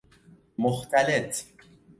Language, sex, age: Persian, male, 19-29